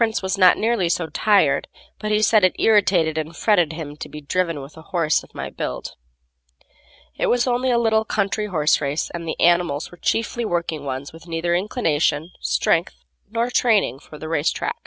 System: none